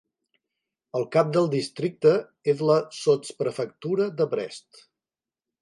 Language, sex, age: Catalan, male, 50-59